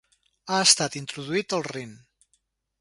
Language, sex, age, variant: Catalan, male, 60-69, Septentrional